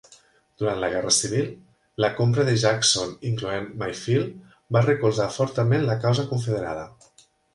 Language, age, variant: Catalan, 40-49, Nord-Occidental